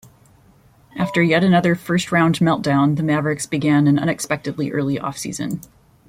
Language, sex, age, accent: English, female, 40-49, United States English